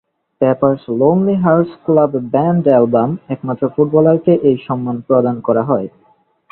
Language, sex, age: Bengali, male, 19-29